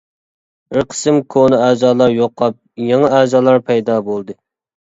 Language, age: Uyghur, 19-29